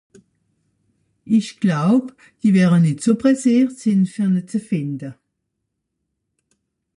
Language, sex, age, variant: Swiss German, female, 60-69, Nordniederàlemmànisch (Rishoffe, Zàwere, Bùsswìller, Hawenau, Brüemt, Stroossbùri, Molse, Dàmbàch, Schlettstàtt, Pfàlzbùri usw.)